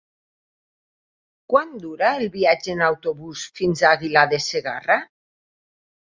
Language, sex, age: Catalan, female, 40-49